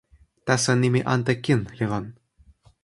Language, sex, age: Toki Pona, male, 19-29